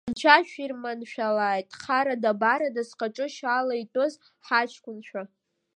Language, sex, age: Abkhazian, female, 19-29